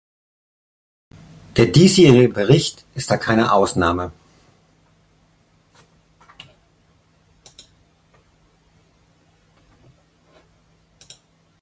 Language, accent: German, Deutschland Deutsch